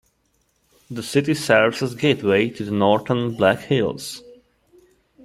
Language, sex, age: English, male, 30-39